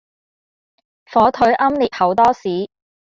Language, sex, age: Cantonese, female, under 19